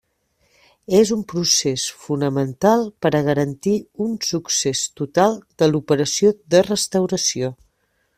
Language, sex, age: Catalan, female, 40-49